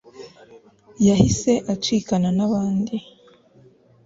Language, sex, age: Kinyarwanda, female, under 19